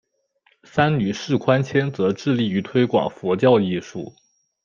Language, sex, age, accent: Chinese, male, 19-29, 出生地：浙江省